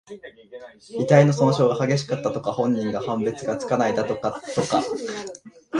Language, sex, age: Japanese, male, 19-29